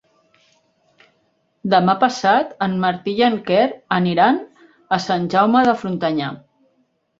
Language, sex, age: Catalan, female, 40-49